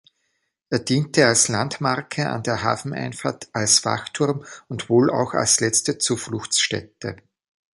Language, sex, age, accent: German, male, 30-39, Österreichisches Deutsch